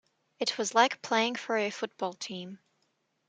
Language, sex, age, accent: English, female, 19-29, United States English